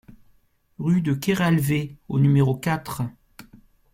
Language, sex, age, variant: French, male, 50-59, Français de métropole